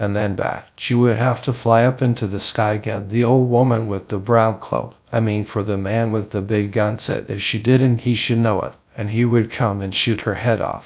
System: TTS, GradTTS